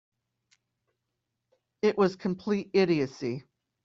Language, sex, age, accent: English, male, 19-29, United States English